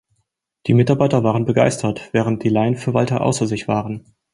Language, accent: German, Deutschland Deutsch